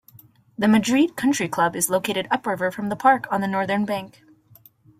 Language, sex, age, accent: English, female, under 19, United States English